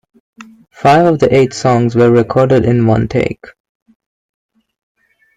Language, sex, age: English, male, 19-29